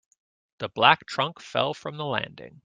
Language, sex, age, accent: English, male, 40-49, United States English